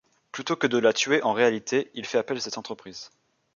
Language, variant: French, Français de métropole